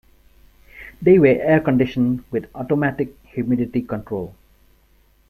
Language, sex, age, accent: English, male, 30-39, India and South Asia (India, Pakistan, Sri Lanka)